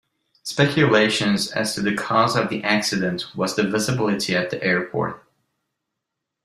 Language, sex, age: English, male, 30-39